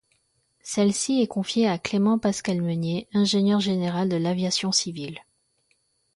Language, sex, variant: French, female, Français de métropole